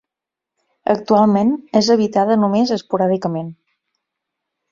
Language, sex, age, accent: Catalan, female, 30-39, Garrotxi